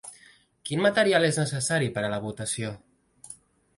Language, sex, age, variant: Catalan, male, 30-39, Central